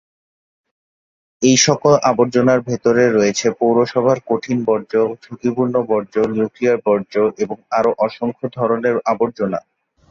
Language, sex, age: Bengali, male, 19-29